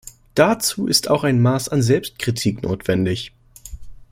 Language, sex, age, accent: German, male, 19-29, Deutschland Deutsch